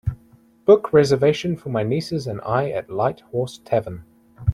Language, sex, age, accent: English, male, 19-29, New Zealand English